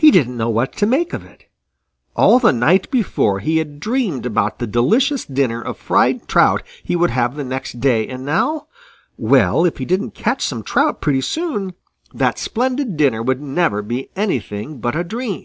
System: none